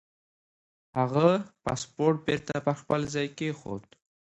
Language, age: Pashto, 19-29